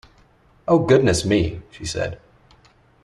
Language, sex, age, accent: English, male, 30-39, United States English